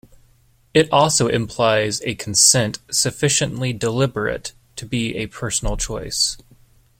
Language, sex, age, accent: English, male, 30-39, United States English